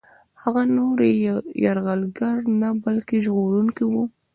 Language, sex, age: Pashto, female, 19-29